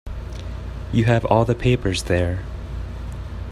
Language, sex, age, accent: English, male, 19-29, United States English